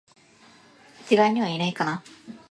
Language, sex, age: Japanese, female, 19-29